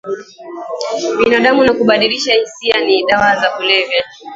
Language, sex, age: Swahili, female, 19-29